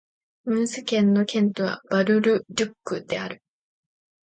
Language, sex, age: Japanese, female, under 19